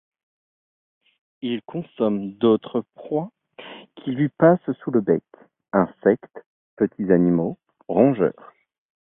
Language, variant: French, Français de métropole